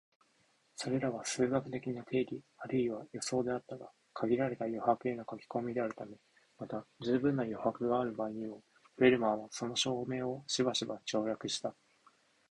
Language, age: Japanese, 19-29